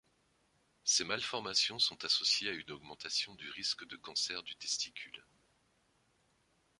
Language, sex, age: French, male, 50-59